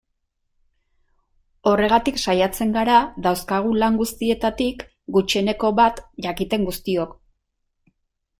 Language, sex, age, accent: Basque, female, 40-49, Erdialdekoa edo Nafarra (Gipuzkoa, Nafarroa)